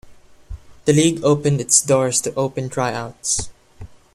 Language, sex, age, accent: English, male, 19-29, Filipino